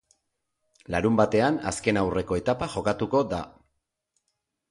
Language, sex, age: Basque, male, 40-49